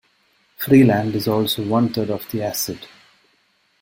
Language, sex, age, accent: English, male, 30-39, India and South Asia (India, Pakistan, Sri Lanka)